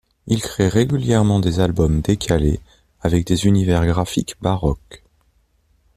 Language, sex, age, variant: French, male, 30-39, Français de métropole